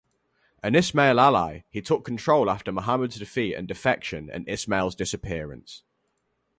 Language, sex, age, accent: English, male, 90+, England English